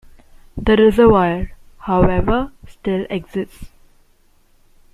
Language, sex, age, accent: English, female, 19-29, India and South Asia (India, Pakistan, Sri Lanka)